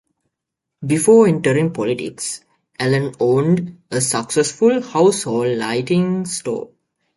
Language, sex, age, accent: English, male, 19-29, United States English